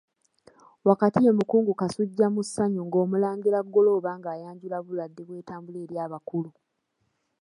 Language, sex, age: Ganda, female, 19-29